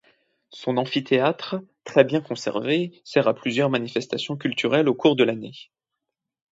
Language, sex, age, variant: French, male, 19-29, Français de métropole